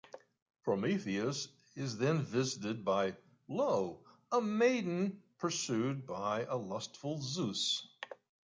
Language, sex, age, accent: English, male, 70-79, United States English